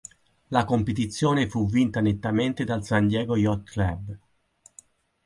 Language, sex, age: Italian, male, 50-59